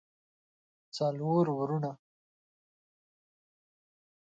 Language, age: Pashto, 19-29